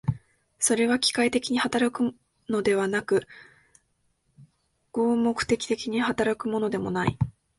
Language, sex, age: Japanese, female, under 19